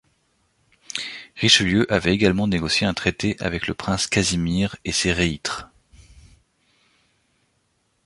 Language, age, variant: French, 30-39, Français de métropole